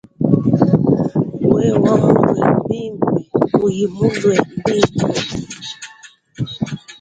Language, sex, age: Luba-Lulua, female, 30-39